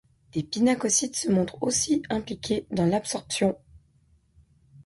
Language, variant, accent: French, Français d'Europe, Français de Suisse